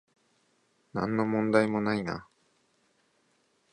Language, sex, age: Japanese, male, 19-29